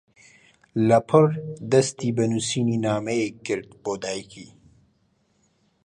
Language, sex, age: Central Kurdish, male, 19-29